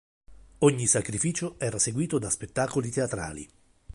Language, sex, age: Italian, male, 50-59